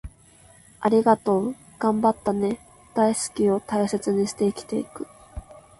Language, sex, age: Japanese, female, 19-29